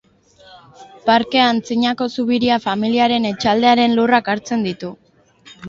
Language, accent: Basque, Erdialdekoa edo Nafarra (Gipuzkoa, Nafarroa)